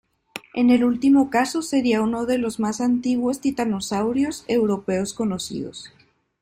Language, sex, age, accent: Spanish, female, 19-29, México